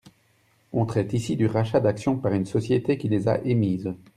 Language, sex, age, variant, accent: French, male, 30-39, Français d'Europe, Français de Belgique